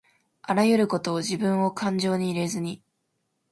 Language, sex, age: Japanese, female, under 19